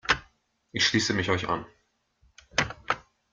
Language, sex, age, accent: German, male, 19-29, Deutschland Deutsch